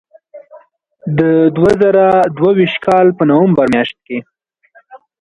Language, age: Pashto, 19-29